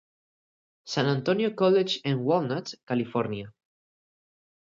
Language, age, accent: Spanish, 19-29, España: Islas Canarias